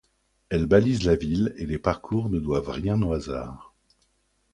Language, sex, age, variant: French, male, 50-59, Français de métropole